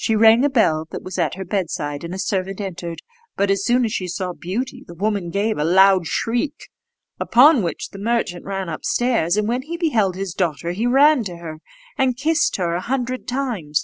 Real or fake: real